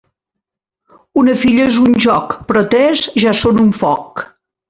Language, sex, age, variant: Catalan, female, 50-59, Central